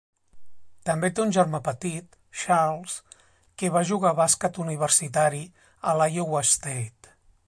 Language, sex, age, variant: Catalan, male, 40-49, Central